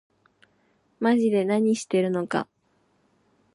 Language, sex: Japanese, female